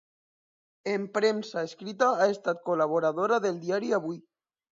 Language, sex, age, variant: Catalan, male, under 19, Alacantí